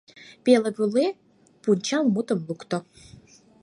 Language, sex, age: Mari, female, 19-29